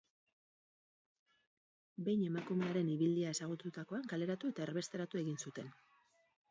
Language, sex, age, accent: Basque, female, 40-49, Mendebalekoa (Araba, Bizkaia, Gipuzkoako mendebaleko herri batzuk)